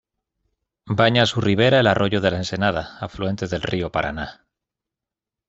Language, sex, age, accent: Spanish, male, 19-29, España: Norte peninsular (Asturias, Castilla y León, Cantabria, País Vasco, Navarra, Aragón, La Rioja, Guadalajara, Cuenca)